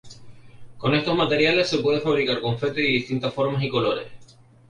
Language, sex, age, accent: Spanish, male, 19-29, España: Islas Canarias